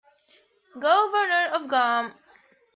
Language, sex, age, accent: English, female, 19-29, United States English